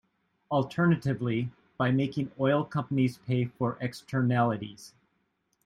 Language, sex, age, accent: English, male, 40-49, United States English